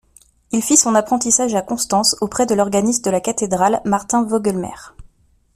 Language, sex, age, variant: French, female, 19-29, Français de métropole